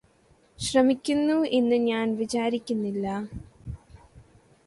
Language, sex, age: Malayalam, female, 19-29